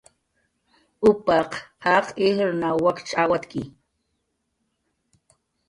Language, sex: Jaqaru, female